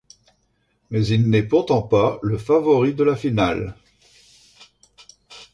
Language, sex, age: French, male, 60-69